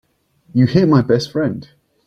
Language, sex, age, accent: English, male, 19-29, England English